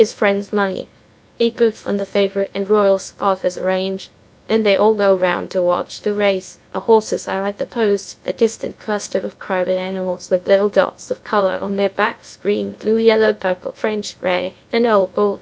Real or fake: fake